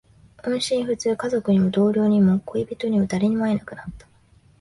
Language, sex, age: Japanese, female, 19-29